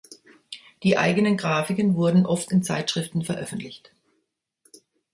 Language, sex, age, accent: German, female, 60-69, Deutschland Deutsch